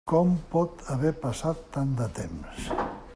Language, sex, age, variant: Catalan, male, 60-69, Central